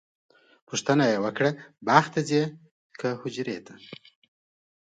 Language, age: Pashto, 30-39